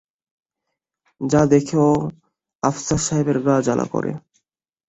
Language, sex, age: Bengali, male, 19-29